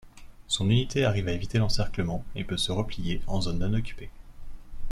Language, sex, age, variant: French, male, 19-29, Français de métropole